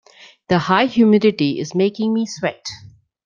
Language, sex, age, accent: English, female, 40-49, India and South Asia (India, Pakistan, Sri Lanka)